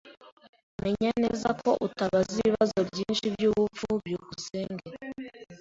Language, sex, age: Kinyarwanda, female, 19-29